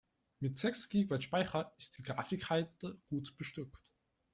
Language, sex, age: German, male, under 19